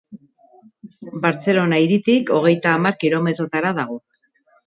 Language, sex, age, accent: Basque, female, 60-69, Erdialdekoa edo Nafarra (Gipuzkoa, Nafarroa)